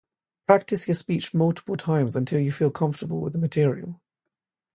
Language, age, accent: English, 19-29, England English; London English